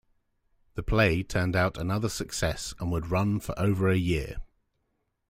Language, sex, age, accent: English, male, 40-49, England English